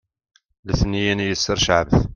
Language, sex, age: Kabyle, male, 50-59